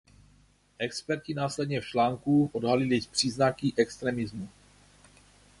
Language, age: Czech, 50-59